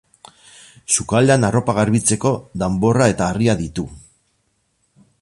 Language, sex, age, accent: Basque, male, 50-59, Mendebalekoa (Araba, Bizkaia, Gipuzkoako mendebaleko herri batzuk)